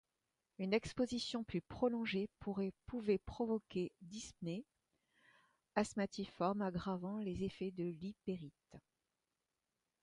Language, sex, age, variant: French, female, 60-69, Français de métropole